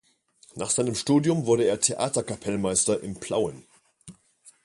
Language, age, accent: German, 40-49, Deutschland Deutsch